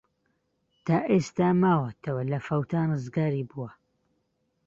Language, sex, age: Central Kurdish, female, 30-39